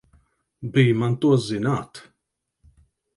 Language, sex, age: Latvian, male, 50-59